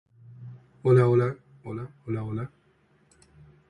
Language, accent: English, Hong Kong English